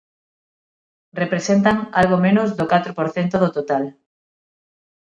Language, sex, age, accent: Galician, female, 30-39, Normativo (estándar); Neofalante